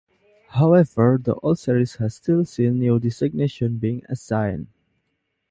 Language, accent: English, indonesia